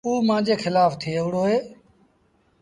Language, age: Sindhi Bhil, 40-49